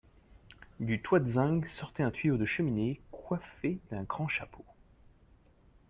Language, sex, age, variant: French, male, 40-49, Français de métropole